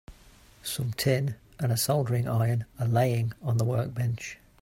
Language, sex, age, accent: English, male, 40-49, England English